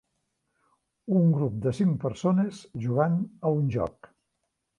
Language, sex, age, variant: Catalan, male, 60-69, Central